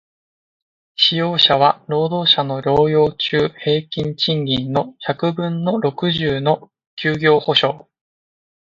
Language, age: Japanese, 19-29